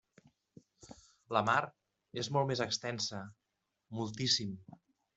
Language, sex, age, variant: Catalan, male, 40-49, Central